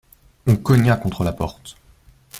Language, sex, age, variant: French, male, 19-29, Français de métropole